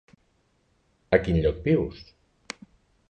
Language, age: Catalan, 40-49